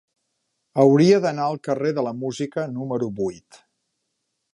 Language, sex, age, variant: Catalan, male, 50-59, Central